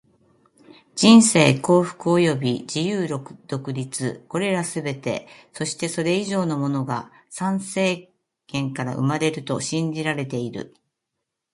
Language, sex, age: Japanese, female, 60-69